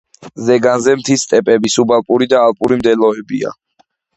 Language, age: Georgian, under 19